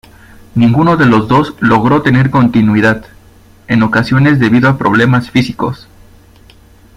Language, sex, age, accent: Spanish, male, 19-29, México